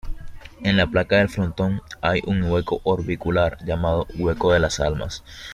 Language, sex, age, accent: Spanish, male, 19-29, México